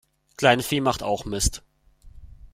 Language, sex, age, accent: German, male, 19-29, Deutschland Deutsch